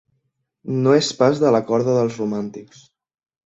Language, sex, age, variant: Catalan, male, 19-29, Central